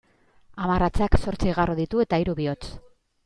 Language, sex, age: Basque, female, 40-49